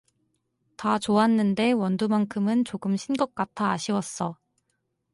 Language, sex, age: Korean, female, 19-29